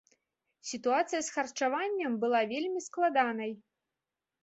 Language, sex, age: Belarusian, female, 19-29